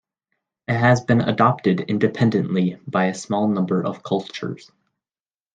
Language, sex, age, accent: English, male, 19-29, United States English